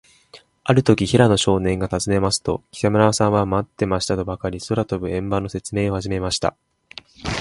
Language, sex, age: Japanese, male, 19-29